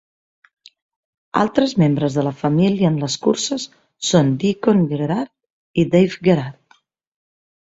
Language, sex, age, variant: Catalan, female, 30-39, Central